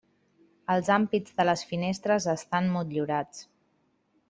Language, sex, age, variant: Catalan, female, 40-49, Central